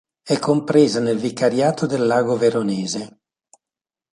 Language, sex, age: Italian, male, 60-69